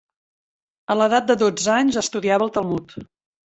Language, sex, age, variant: Catalan, female, 40-49, Central